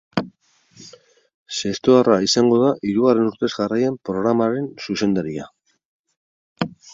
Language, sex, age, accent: Basque, male, 60-69, Mendebalekoa (Araba, Bizkaia, Gipuzkoako mendebaleko herri batzuk)